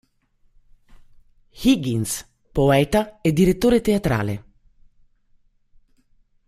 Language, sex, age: Italian, female, 40-49